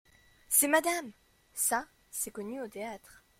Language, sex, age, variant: French, female, under 19, Français de métropole